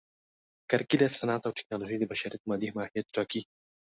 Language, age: Pashto, 19-29